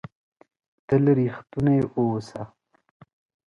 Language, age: Pashto, 19-29